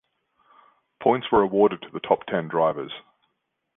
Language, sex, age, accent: English, male, 50-59, Australian English